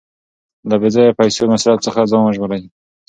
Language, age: Pashto, 19-29